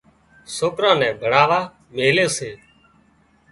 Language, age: Wadiyara Koli, 30-39